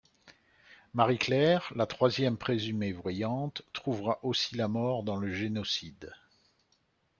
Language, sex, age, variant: French, male, 60-69, Français de métropole